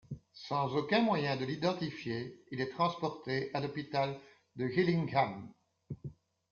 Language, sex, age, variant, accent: French, female, 60-69, Français d'Europe, Français de Belgique